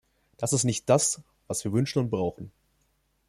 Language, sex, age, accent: German, male, 19-29, Deutschland Deutsch